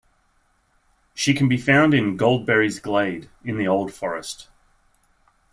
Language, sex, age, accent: English, male, 30-39, Australian English